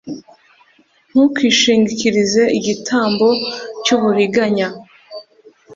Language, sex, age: Kinyarwanda, female, 30-39